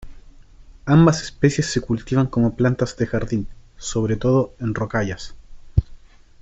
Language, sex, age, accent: Spanish, male, 30-39, Chileno: Chile, Cuyo